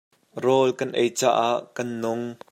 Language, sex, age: Hakha Chin, male, 30-39